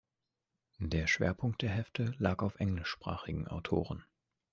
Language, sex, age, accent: German, male, 19-29, Deutschland Deutsch